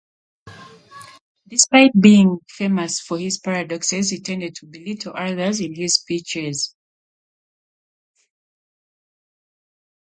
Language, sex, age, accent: English, female, 19-29, England English